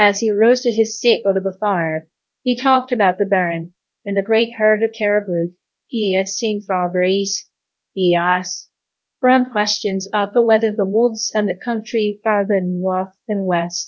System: TTS, VITS